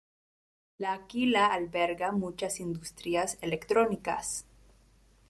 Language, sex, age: Spanish, female, 19-29